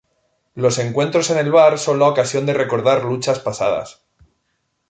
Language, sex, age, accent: Spanish, male, 30-39, España: Norte peninsular (Asturias, Castilla y León, Cantabria, País Vasco, Navarra, Aragón, La Rioja, Guadalajara, Cuenca)